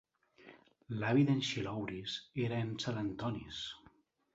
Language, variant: Catalan, Nord-Occidental